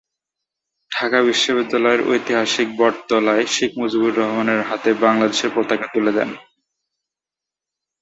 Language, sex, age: Bengali, male, 19-29